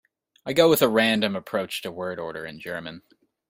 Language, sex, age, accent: English, male, 19-29, United States English